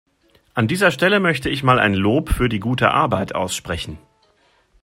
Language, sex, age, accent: German, male, 40-49, Deutschland Deutsch